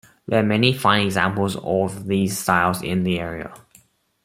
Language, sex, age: English, male, 19-29